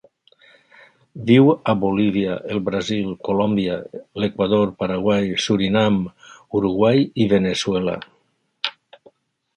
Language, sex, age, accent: Catalan, male, 60-69, valencià